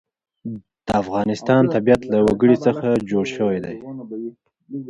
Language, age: Pashto, 19-29